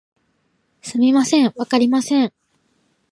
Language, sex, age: Japanese, female, 19-29